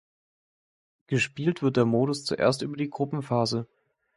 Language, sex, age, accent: German, male, 19-29, Deutschland Deutsch